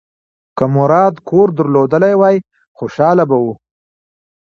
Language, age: Pashto, 40-49